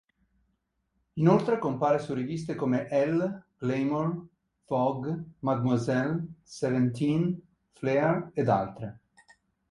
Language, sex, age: Italian, male, 50-59